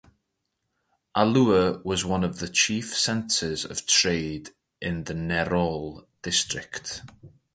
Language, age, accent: English, 30-39, Welsh English